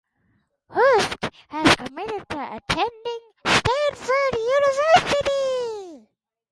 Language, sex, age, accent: English, male, under 19, United States English